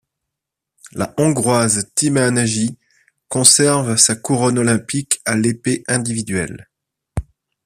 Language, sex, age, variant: French, male, 30-39, Français de métropole